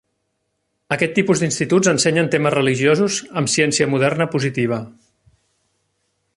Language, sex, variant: Catalan, male, Central